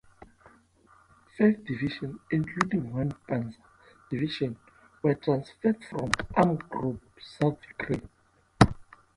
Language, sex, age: English, male, 19-29